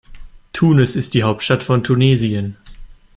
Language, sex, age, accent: German, male, 19-29, Deutschland Deutsch